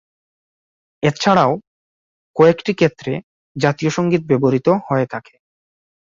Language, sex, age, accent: Bengali, male, 19-29, fluent